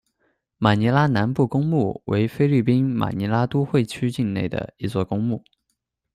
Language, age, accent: Chinese, 19-29, 出生地：四川省